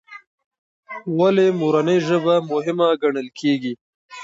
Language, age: Pashto, 19-29